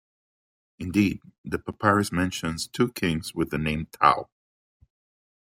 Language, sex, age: English, male, 60-69